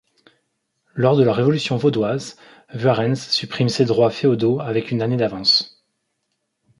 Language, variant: French, Français de métropole